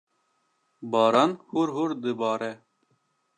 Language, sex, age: Kurdish, male, under 19